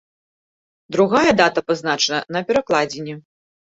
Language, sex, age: Belarusian, female, 40-49